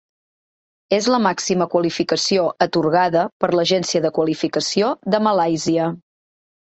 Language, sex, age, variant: Catalan, female, 40-49, Central